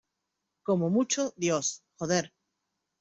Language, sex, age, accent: Spanish, female, 40-49, Rioplatense: Argentina, Uruguay, este de Bolivia, Paraguay